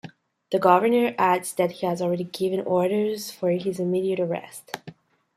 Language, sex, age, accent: English, female, under 19, United States English